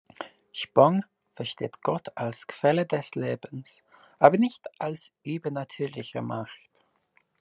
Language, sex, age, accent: German, male, 19-29, Britisches Deutsch